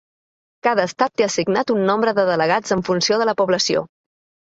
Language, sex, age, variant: Catalan, female, 30-39, Balear